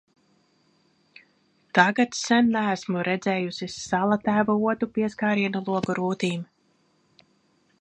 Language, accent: Latvian, Vidzemes